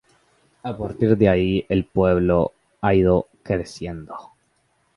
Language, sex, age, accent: Spanish, male, under 19, América central